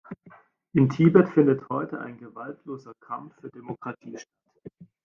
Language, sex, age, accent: German, male, 19-29, Deutschland Deutsch